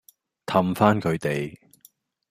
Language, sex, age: Cantonese, male, 40-49